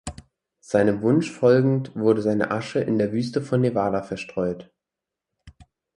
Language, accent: German, Deutschland Deutsch